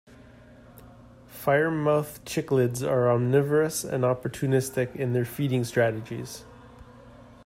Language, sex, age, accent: English, male, 30-39, Canadian English